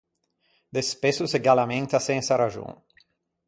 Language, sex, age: Ligurian, male, 30-39